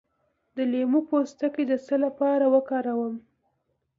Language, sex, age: Pashto, female, 19-29